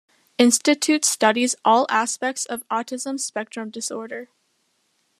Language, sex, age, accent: English, female, under 19, United States English